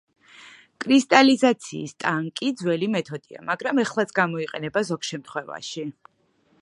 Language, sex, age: Georgian, female, 40-49